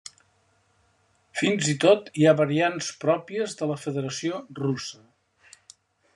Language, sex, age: Catalan, male, 70-79